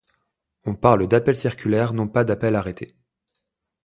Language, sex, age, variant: French, male, 19-29, Français de métropole